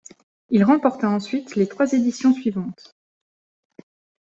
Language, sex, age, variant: French, female, 19-29, Français de métropole